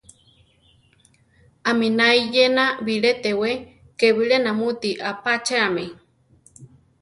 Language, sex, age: Central Tarahumara, female, 30-39